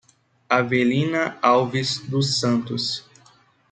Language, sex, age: Portuguese, male, 30-39